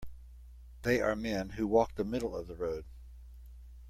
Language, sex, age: English, male, 70-79